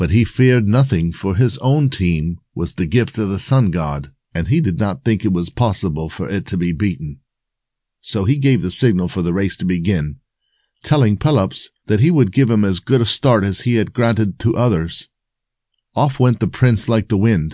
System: none